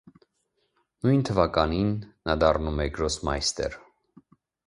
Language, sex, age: Armenian, male, 30-39